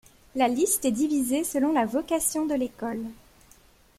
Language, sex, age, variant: French, female, 19-29, Français de métropole